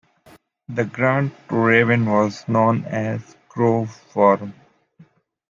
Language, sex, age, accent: English, male, 19-29, United States English